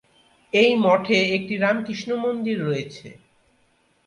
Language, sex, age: Bengali, male, 30-39